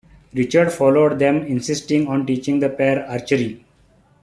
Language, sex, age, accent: English, male, 30-39, India and South Asia (India, Pakistan, Sri Lanka)